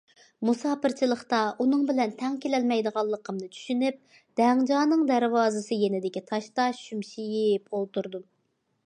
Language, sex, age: Uyghur, female, 19-29